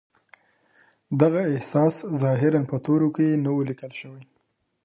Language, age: Pashto, 19-29